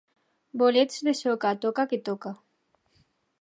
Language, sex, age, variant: Catalan, female, under 19, Alacantí